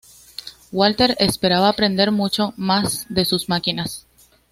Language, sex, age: Spanish, female, 19-29